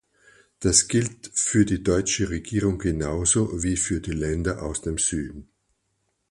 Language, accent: German, Österreichisches Deutsch